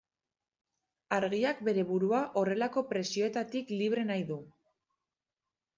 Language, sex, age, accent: Basque, female, 19-29, Erdialdekoa edo Nafarra (Gipuzkoa, Nafarroa)